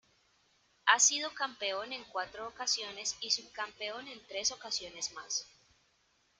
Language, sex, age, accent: Spanish, female, 30-39, Caribe: Cuba, Venezuela, Puerto Rico, República Dominicana, Panamá, Colombia caribeña, México caribeño, Costa del golfo de México